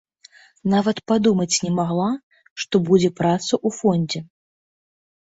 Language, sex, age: Belarusian, female, 30-39